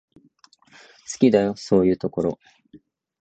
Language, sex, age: Japanese, male, 19-29